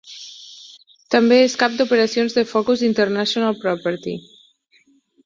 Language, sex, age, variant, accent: Catalan, female, 30-39, Nord-Occidental, Lleidatà